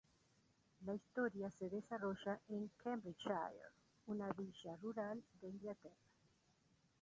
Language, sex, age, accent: Spanish, female, 60-69, Rioplatense: Argentina, Uruguay, este de Bolivia, Paraguay